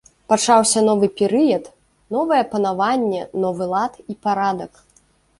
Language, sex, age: Belarusian, female, 19-29